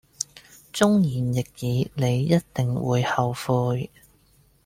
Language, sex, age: Cantonese, male, 19-29